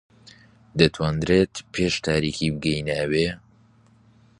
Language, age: Central Kurdish, 19-29